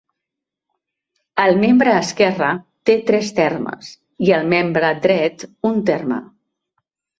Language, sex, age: Catalan, female, 50-59